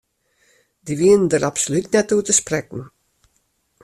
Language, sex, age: Western Frisian, female, 60-69